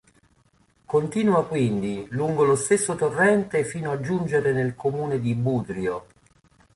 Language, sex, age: Italian, male, 50-59